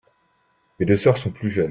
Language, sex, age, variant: French, male, 19-29, Français de métropole